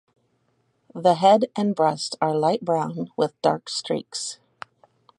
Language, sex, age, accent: English, female, 60-69, United States English